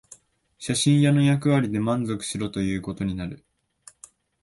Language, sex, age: Japanese, male, 19-29